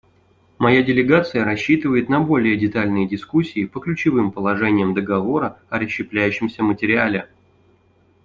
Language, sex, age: Russian, male, 30-39